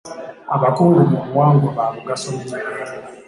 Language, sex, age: Ganda, male, 19-29